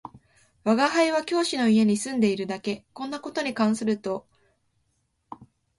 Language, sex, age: Japanese, female, 19-29